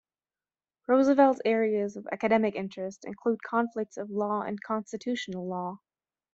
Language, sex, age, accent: English, female, 19-29, United States English